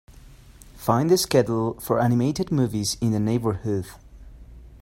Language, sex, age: English, male, 30-39